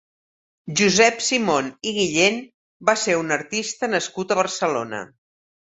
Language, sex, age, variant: Catalan, female, 60-69, Central